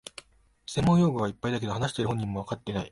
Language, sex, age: Japanese, male, 19-29